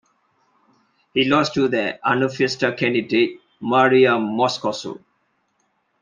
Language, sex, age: English, male, 40-49